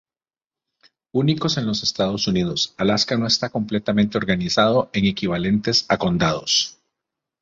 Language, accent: Spanish, América central